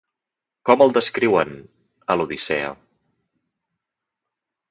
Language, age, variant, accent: Catalan, 30-39, Central, central